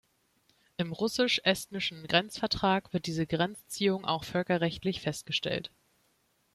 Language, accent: German, Deutschland Deutsch